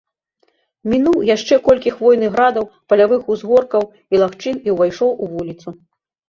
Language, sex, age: Belarusian, female, 50-59